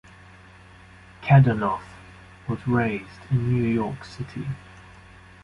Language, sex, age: English, male, 30-39